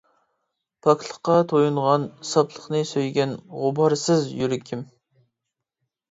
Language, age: Uyghur, 19-29